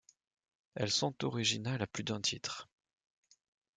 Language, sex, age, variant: French, male, 40-49, Français de métropole